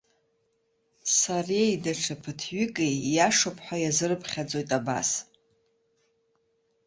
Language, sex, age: Abkhazian, female, 50-59